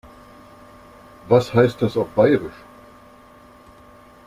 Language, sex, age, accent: German, male, 50-59, Deutschland Deutsch